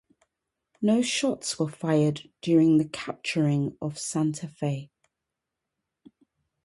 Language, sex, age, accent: English, female, 30-39, England English